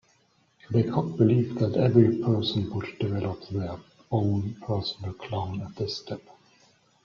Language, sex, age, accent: English, male, 30-39, United States English